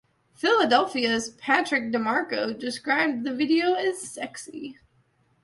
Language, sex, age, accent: English, female, 19-29, United States English